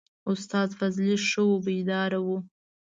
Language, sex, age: Pashto, female, 19-29